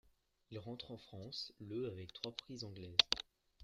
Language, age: French, under 19